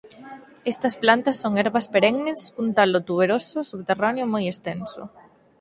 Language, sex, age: Galician, female, 19-29